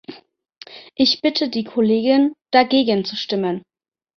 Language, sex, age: German, female, 30-39